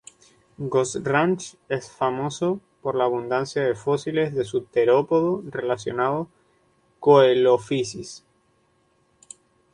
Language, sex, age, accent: Spanish, male, 19-29, España: Islas Canarias